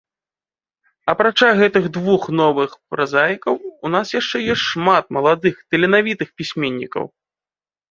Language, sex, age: Belarusian, male, 30-39